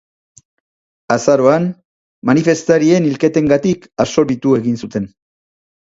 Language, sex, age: Basque, male, 50-59